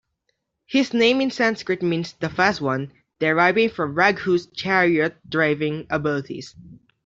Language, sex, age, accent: English, male, under 19, Filipino